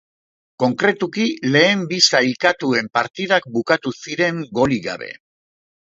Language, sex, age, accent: Basque, male, 50-59, Erdialdekoa edo Nafarra (Gipuzkoa, Nafarroa)